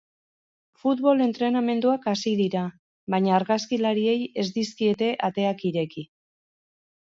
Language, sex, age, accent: Basque, female, 50-59, Mendebalekoa (Araba, Bizkaia, Gipuzkoako mendebaleko herri batzuk)